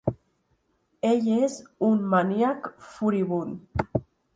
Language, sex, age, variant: Catalan, female, 19-29, Nord-Occidental